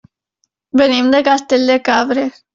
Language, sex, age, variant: Catalan, female, 19-29, Central